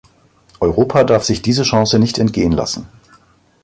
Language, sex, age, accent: German, male, 40-49, Deutschland Deutsch